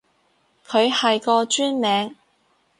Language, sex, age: Cantonese, female, 19-29